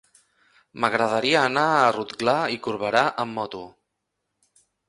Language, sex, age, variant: Catalan, male, 19-29, Central